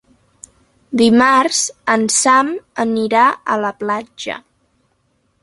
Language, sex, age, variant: Catalan, female, under 19, Central